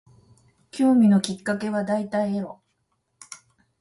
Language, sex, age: Japanese, female, 50-59